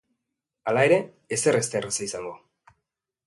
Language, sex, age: Basque, male, 19-29